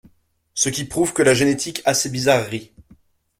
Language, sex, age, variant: French, male, 19-29, Français de métropole